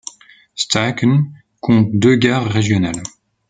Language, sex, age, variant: French, male, 19-29, Français de métropole